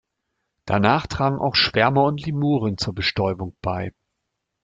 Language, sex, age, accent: German, male, 50-59, Deutschland Deutsch